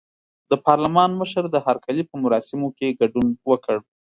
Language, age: Pashto, 30-39